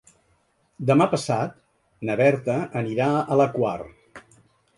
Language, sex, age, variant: Catalan, male, 60-69, Central